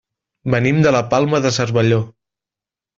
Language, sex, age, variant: Catalan, male, 19-29, Central